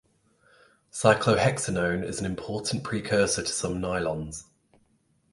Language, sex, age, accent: English, male, 30-39, England English